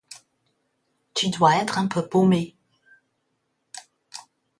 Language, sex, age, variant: French, female, 50-59, Français de métropole